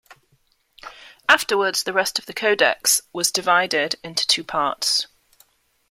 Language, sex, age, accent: English, female, 40-49, England English